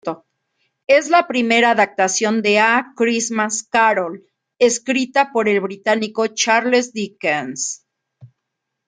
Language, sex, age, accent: Spanish, female, 40-49, México